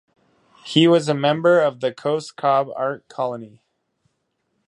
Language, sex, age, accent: English, male, 30-39, Canadian English